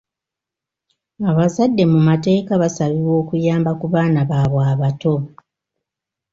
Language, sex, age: Ganda, female, 60-69